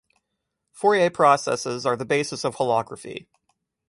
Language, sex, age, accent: English, male, 30-39, United States English